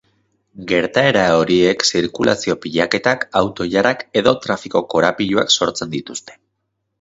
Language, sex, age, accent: Basque, male, 30-39, Mendebalekoa (Araba, Bizkaia, Gipuzkoako mendebaleko herri batzuk)